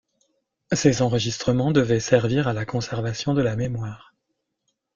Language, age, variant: French, 40-49, Français de métropole